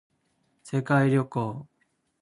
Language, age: Japanese, 19-29